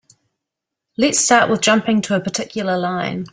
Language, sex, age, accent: English, female, 30-39, New Zealand English